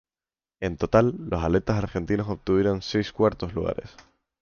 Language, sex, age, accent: Spanish, male, 19-29, España: Centro-Sur peninsular (Madrid, Toledo, Castilla-La Mancha); España: Islas Canarias